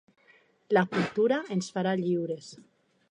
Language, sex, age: Catalan, female, 50-59